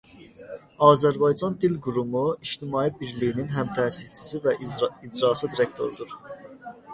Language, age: Azerbaijani, 19-29